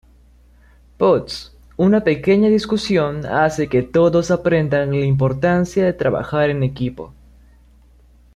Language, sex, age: Spanish, male, under 19